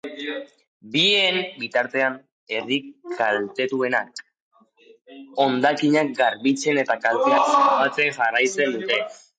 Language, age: Basque, under 19